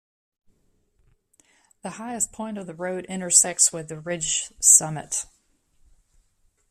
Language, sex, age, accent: English, female, 50-59, United States English